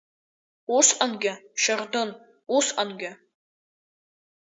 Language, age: Abkhazian, under 19